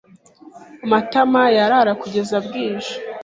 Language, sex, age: Kinyarwanda, female, 19-29